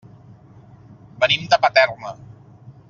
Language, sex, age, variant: Catalan, male, 30-39, Central